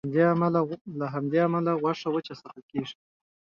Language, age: Pashto, 19-29